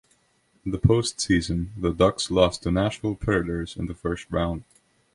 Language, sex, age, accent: English, male, 19-29, United States English